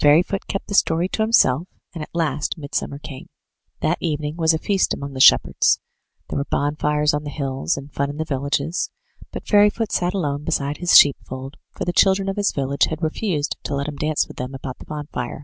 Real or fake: real